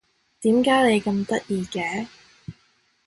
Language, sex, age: Cantonese, female, 19-29